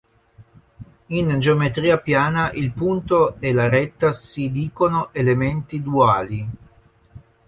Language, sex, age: Italian, male, 50-59